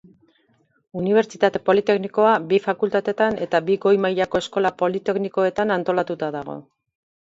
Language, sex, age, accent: Basque, female, 50-59, Mendebalekoa (Araba, Bizkaia, Gipuzkoako mendebaleko herri batzuk)